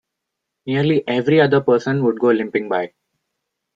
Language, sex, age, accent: English, male, 19-29, India and South Asia (India, Pakistan, Sri Lanka)